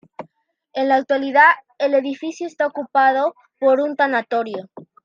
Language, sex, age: Spanish, female, 30-39